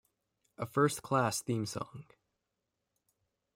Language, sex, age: English, male, 19-29